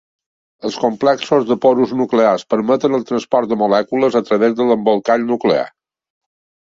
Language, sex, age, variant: Catalan, male, 60-69, Balear